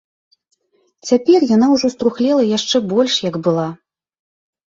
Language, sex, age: Belarusian, female, 19-29